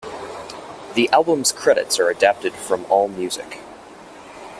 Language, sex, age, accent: English, male, 30-39, United States English